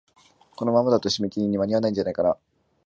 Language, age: Japanese, 19-29